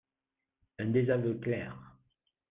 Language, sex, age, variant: French, male, 50-59, Français de métropole